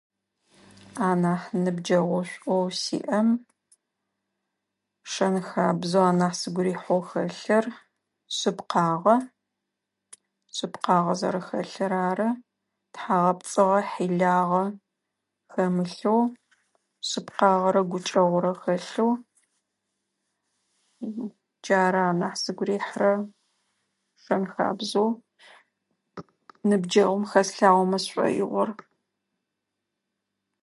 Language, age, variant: Adyghe, 40-49, Адыгабзэ (Кирил, пстэумэ зэдыряе)